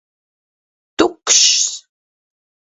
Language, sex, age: Latvian, female, 30-39